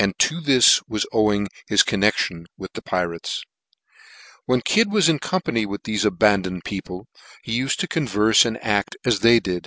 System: none